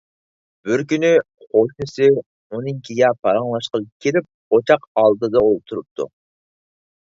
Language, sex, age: Uyghur, male, 19-29